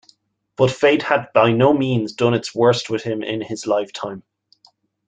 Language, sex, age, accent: English, male, 19-29, Irish English